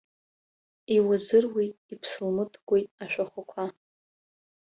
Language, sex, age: Abkhazian, female, under 19